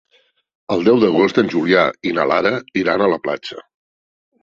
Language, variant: Catalan, Central